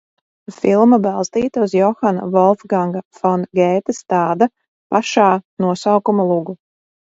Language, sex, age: Latvian, female, 40-49